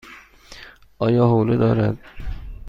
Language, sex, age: Persian, male, 30-39